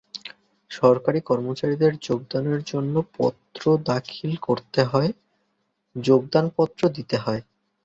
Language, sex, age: Bengali, male, 19-29